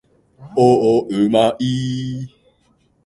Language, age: Japanese, under 19